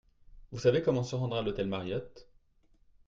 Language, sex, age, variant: French, male, 30-39, Français de métropole